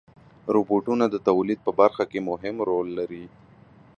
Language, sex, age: Pashto, male, 19-29